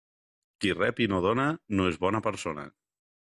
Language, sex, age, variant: Catalan, male, 30-39, Central